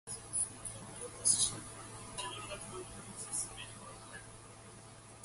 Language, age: English, 19-29